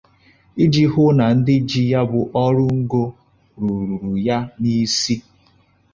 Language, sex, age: Igbo, male, 30-39